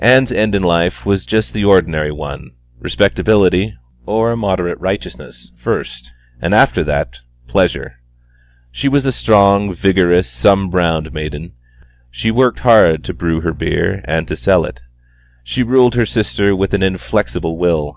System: none